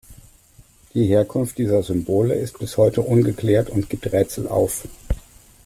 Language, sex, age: German, male, 40-49